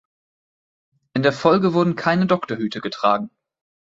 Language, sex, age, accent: German, male, 19-29, Deutschland Deutsch